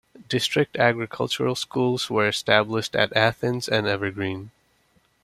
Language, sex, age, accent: English, male, 19-29, United States English